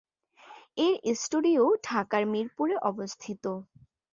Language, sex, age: Bengali, female, under 19